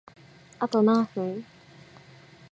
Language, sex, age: Japanese, female, 19-29